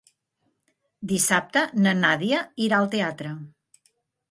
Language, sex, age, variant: Catalan, female, 50-59, Central